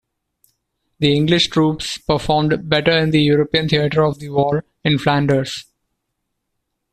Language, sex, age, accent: English, male, 40-49, India and South Asia (India, Pakistan, Sri Lanka)